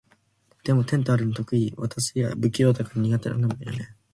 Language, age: Japanese, 19-29